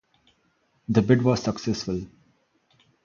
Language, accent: English, India and South Asia (India, Pakistan, Sri Lanka)